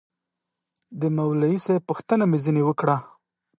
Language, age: Pashto, 19-29